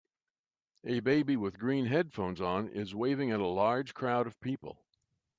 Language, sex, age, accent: English, male, 70-79, United States English